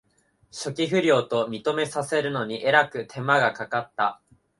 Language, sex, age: Japanese, male, 19-29